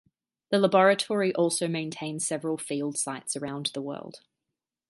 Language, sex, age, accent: English, female, 19-29, Australian English